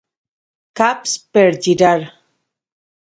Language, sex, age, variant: Catalan, female, 30-39, Valencià meridional